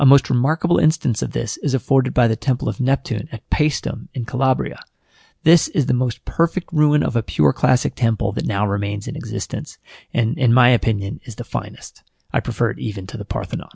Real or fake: real